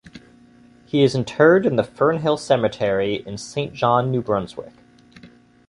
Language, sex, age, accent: English, male, 19-29, United States English